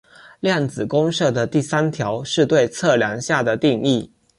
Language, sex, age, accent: Chinese, male, 19-29, 出生地：福建省